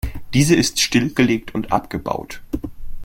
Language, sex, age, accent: German, male, under 19, Deutschland Deutsch